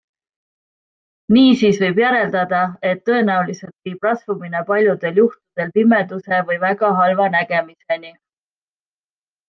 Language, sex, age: Estonian, female, 40-49